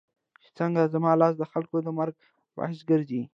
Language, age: Pashto, 19-29